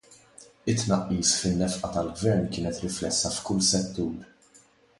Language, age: Maltese, 19-29